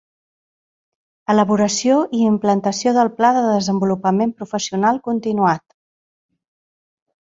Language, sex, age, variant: Catalan, female, 50-59, Central